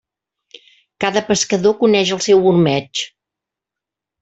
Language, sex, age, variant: Catalan, female, 60-69, Central